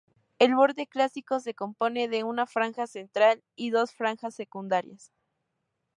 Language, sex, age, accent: Spanish, female, 19-29, México